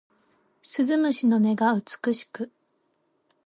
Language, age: Japanese, 19-29